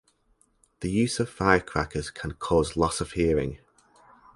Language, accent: English, England English